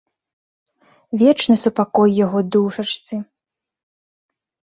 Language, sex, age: Belarusian, female, 19-29